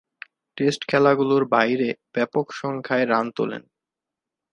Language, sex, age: Bengali, male, 19-29